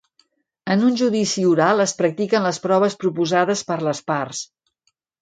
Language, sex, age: Catalan, female, 60-69